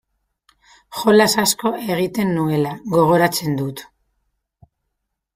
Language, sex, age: Basque, female, 30-39